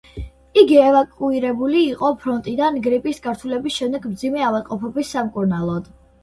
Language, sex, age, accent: Georgian, female, under 19, მშვიდი